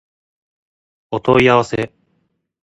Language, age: Japanese, 19-29